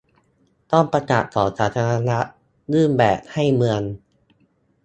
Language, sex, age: Thai, male, 19-29